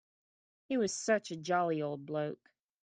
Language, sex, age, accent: English, female, 19-29, United States English